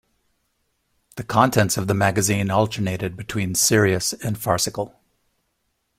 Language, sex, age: English, male, 60-69